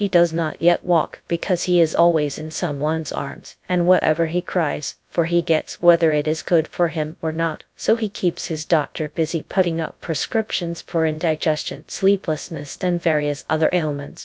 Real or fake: fake